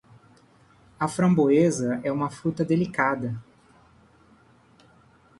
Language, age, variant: Portuguese, 30-39, Portuguese (Brasil)